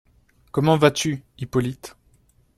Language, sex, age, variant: French, male, 19-29, Français de métropole